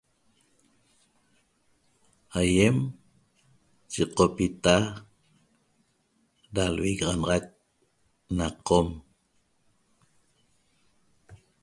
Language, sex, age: Toba, female, 50-59